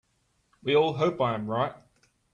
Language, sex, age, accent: English, male, 30-39, Australian English